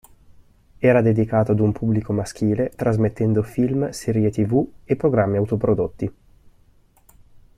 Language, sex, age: Italian, male, 19-29